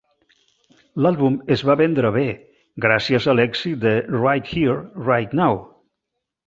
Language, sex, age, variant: Catalan, male, 60-69, Central